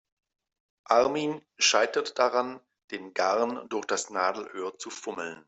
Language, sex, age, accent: German, male, 30-39, Deutschland Deutsch